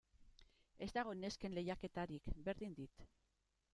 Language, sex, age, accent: Basque, female, 40-49, Mendebalekoa (Araba, Bizkaia, Gipuzkoako mendebaleko herri batzuk)